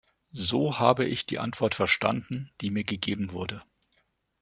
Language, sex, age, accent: German, male, 50-59, Deutschland Deutsch